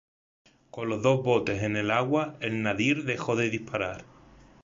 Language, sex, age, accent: Spanish, male, 19-29, España: Sur peninsular (Andalucia, Extremadura, Murcia)